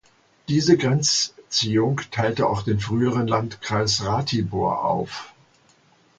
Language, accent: German, Deutschland Deutsch